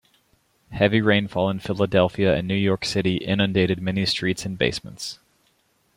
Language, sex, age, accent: English, male, 30-39, United States English